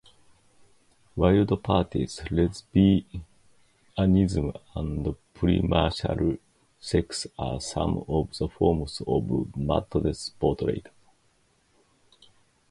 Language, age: English, 50-59